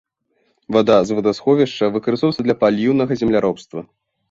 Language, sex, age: Belarusian, male, under 19